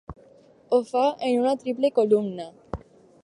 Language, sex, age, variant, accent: Catalan, female, under 19, Alacantí, valencià